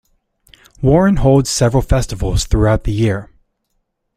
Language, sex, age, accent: English, male, 30-39, United States English